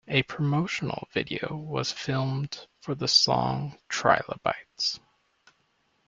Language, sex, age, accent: English, male, 19-29, Canadian English